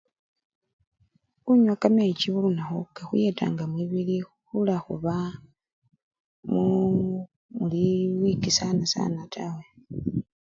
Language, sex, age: Luyia, male, 30-39